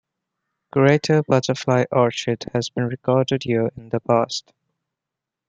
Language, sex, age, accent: English, male, 19-29, India and South Asia (India, Pakistan, Sri Lanka)